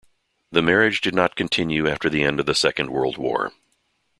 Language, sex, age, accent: English, male, 60-69, United States English